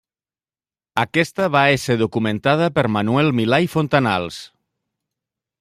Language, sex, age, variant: Catalan, male, 40-49, Nord-Occidental